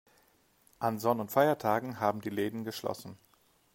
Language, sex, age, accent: German, male, 50-59, Deutschland Deutsch